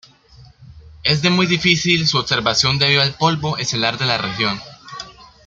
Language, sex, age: Spanish, male, under 19